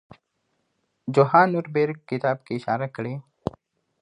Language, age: Pashto, 19-29